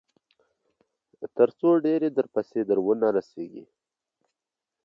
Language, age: Pashto, 19-29